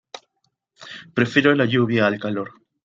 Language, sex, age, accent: Spanish, male, 19-29, Andino-Pacífico: Colombia, Perú, Ecuador, oeste de Bolivia y Venezuela andina